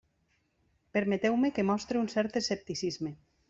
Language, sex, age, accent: Catalan, female, 30-39, valencià